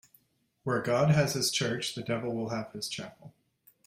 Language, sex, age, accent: English, male, 30-39, United States English